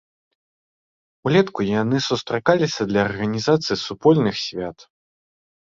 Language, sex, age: Belarusian, male, under 19